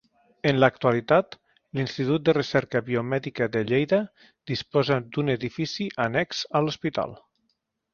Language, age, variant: Catalan, 30-39, Nord-Occidental